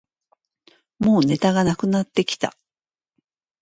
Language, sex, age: Japanese, female, 40-49